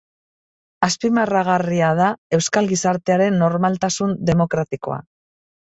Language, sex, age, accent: Basque, female, 50-59, Mendebalekoa (Araba, Bizkaia, Gipuzkoako mendebaleko herri batzuk)